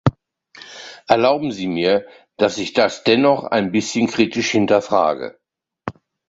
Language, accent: German, Deutschland Deutsch